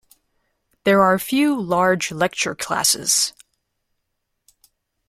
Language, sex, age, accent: English, female, 30-39, United States English